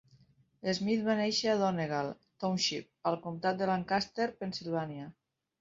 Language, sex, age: Catalan, female, 50-59